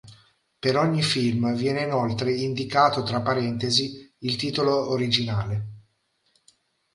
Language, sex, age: Italian, male, 40-49